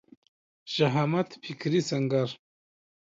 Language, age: Pashto, 40-49